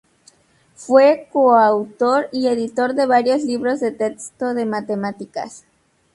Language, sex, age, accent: Spanish, female, 19-29, México